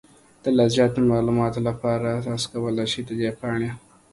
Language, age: Pashto, 19-29